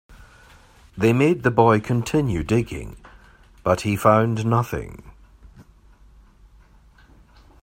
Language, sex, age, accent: English, male, 60-69, Scottish English